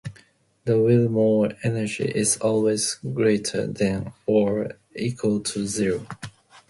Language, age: English, 19-29